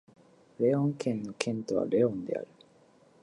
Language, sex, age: Japanese, male, 19-29